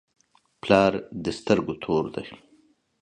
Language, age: Pashto, 30-39